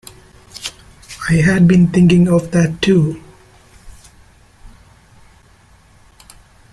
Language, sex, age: English, male, 19-29